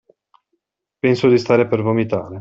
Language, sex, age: Italian, male, 40-49